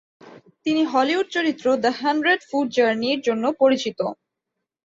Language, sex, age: Bengali, female, 19-29